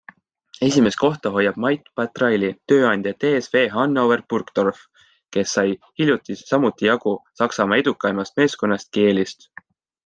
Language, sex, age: Estonian, male, 19-29